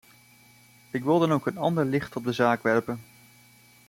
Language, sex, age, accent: Dutch, male, 19-29, Nederlands Nederlands